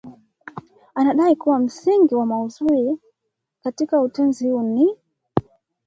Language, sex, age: Swahili, female, 19-29